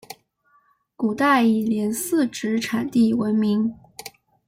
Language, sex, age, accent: Chinese, female, 19-29, 出生地：四川省